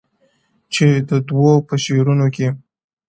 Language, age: Pashto, under 19